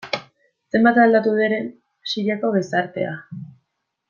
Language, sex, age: Basque, female, 19-29